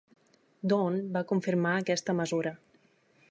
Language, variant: Catalan, Nord-Occidental